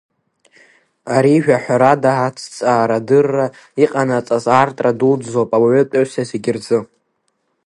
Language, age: Abkhazian, under 19